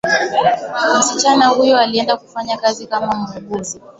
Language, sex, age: Swahili, female, 19-29